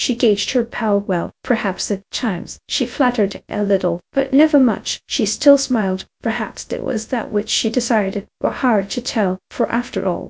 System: TTS, GradTTS